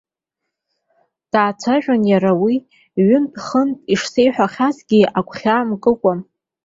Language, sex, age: Abkhazian, female, 30-39